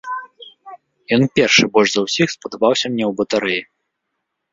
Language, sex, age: Belarusian, male, 19-29